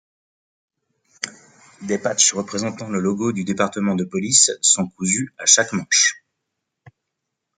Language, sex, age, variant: French, male, 40-49, Français de métropole